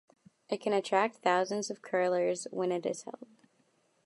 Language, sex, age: English, female, under 19